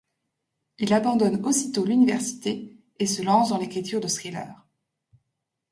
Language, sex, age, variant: French, female, 30-39, Français de métropole